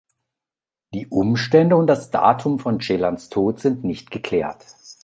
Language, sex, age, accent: German, male, 40-49, Deutschland Deutsch